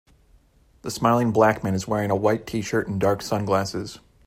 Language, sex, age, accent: English, male, 30-39, United States English